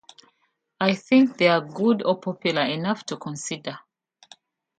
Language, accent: English, United States English